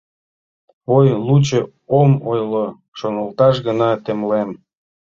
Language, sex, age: Mari, male, 40-49